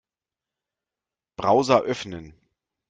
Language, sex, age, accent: German, male, 40-49, Deutschland Deutsch